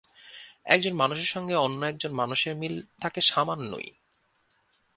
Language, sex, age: Bengali, male, 19-29